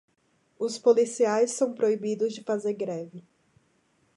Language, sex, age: Portuguese, female, 40-49